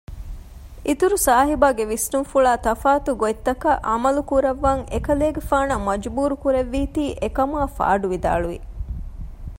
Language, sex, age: Divehi, female, 30-39